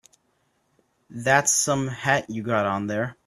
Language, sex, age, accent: English, male, 19-29, United States English